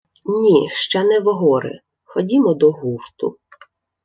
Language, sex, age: Ukrainian, female, 30-39